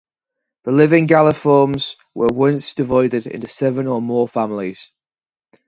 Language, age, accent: English, 19-29, England English